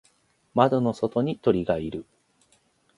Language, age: Japanese, 40-49